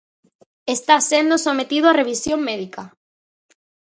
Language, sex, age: Galician, female, under 19